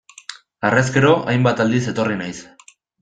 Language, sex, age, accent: Basque, male, 19-29, Erdialdekoa edo Nafarra (Gipuzkoa, Nafarroa)